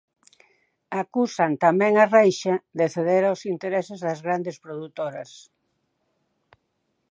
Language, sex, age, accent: Galician, female, 70-79, Atlántico (seseo e gheada)